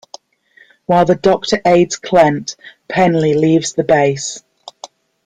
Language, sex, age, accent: English, female, 40-49, England English